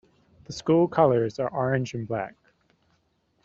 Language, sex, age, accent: English, male, 30-39, New Zealand English